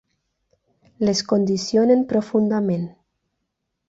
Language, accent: Catalan, central; nord-occidental